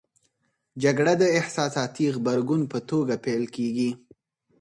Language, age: Pashto, 19-29